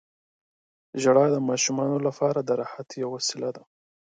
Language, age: Pashto, 19-29